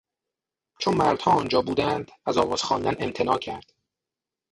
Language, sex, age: Persian, male, 30-39